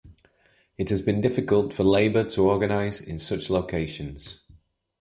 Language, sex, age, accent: English, male, 30-39, England English